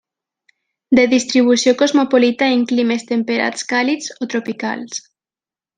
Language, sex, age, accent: Catalan, female, 19-29, valencià